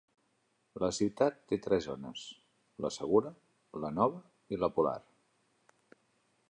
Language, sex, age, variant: Catalan, male, 40-49, Nord-Occidental